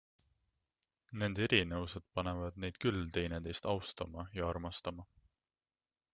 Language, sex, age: Estonian, male, 19-29